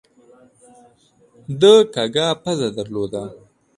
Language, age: Pashto, under 19